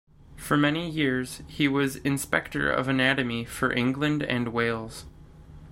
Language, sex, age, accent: English, male, 19-29, United States English